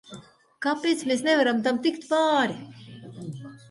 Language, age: Latvian, 60-69